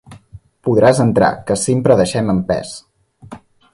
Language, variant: Catalan, Central